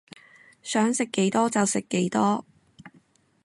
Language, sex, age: Cantonese, female, 19-29